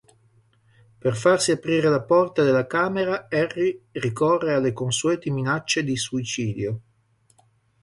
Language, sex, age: Italian, male, 50-59